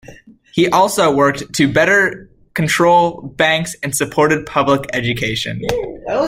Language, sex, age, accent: English, male, under 19, United States English